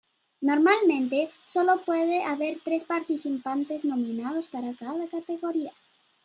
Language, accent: Spanish, México